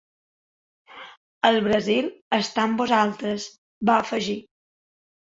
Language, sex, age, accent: Catalan, female, 30-39, mallorquí